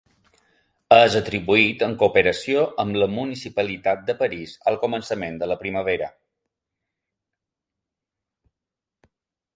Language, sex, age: Catalan, male, 40-49